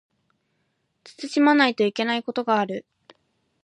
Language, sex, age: Japanese, female, 19-29